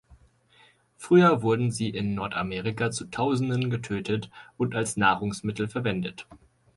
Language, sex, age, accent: German, male, 19-29, Deutschland Deutsch